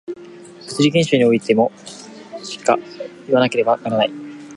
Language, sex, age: Japanese, male, 19-29